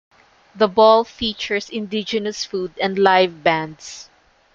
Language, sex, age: English, female, 50-59